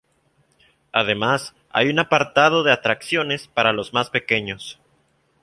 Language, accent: Spanish, México